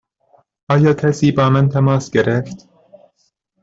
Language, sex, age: Persian, male, 19-29